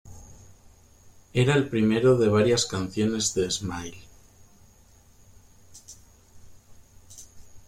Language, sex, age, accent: Spanish, male, 19-29, España: Sur peninsular (Andalucia, Extremadura, Murcia)